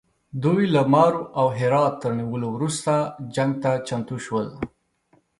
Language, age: Pashto, 30-39